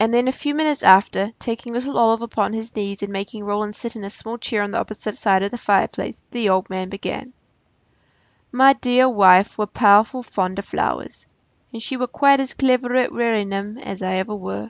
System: none